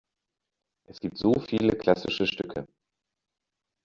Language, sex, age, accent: German, male, 40-49, Deutschland Deutsch